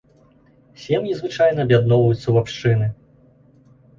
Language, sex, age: Belarusian, male, 30-39